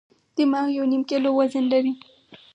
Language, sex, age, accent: Pashto, female, 19-29, معیاري پښتو